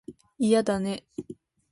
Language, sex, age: Japanese, female, 19-29